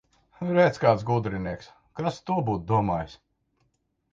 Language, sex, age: Latvian, male, 50-59